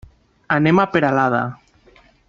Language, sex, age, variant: Catalan, male, 19-29, Nord-Occidental